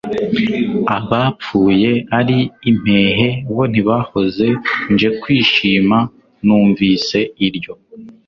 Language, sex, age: Kinyarwanda, male, 19-29